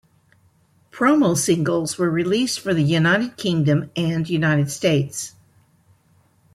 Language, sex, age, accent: English, female, 60-69, United States English